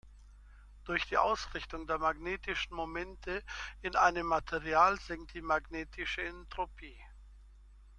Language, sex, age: German, male, 50-59